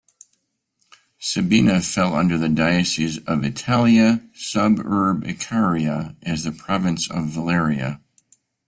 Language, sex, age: English, male, 60-69